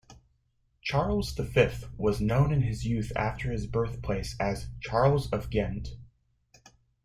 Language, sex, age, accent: English, male, 19-29, United States English